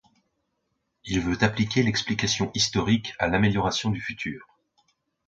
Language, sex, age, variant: French, male, 30-39, Français de métropole